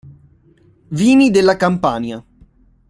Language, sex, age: Italian, male, 19-29